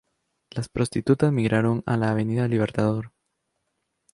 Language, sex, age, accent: Spanish, male, 19-29, América central